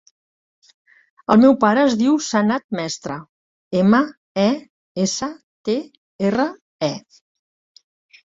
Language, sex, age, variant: Catalan, female, 70-79, Central